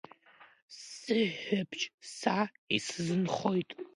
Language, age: Abkhazian, under 19